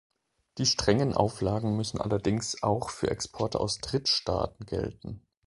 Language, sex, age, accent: German, male, 40-49, Deutschland Deutsch